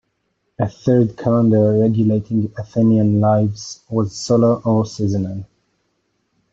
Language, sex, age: English, male, 19-29